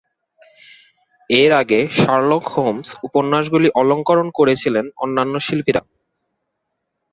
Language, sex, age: Bengali, male, 19-29